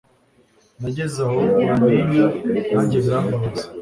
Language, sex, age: Kinyarwanda, male, 19-29